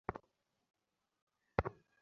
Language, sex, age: Bengali, male, 19-29